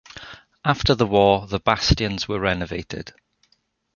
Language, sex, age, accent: English, male, 40-49, Welsh English